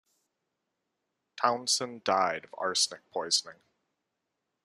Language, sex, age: English, male, 19-29